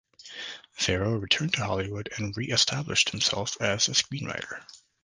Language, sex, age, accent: English, male, 19-29, United States English